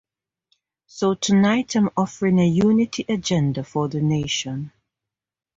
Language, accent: English, West Indies and Bermuda (Bahamas, Bermuda, Jamaica, Trinidad)